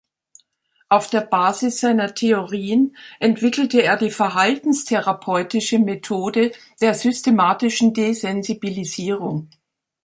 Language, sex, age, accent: German, female, 70-79, Deutschland Deutsch